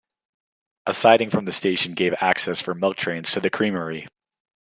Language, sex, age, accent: English, male, 19-29, Canadian English